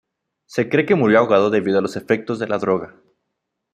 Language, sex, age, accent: Spanish, male, under 19, México